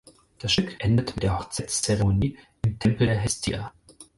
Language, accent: German, Deutschland Deutsch